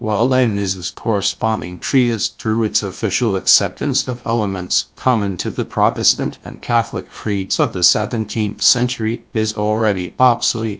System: TTS, GlowTTS